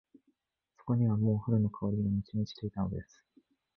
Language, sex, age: Japanese, male, 19-29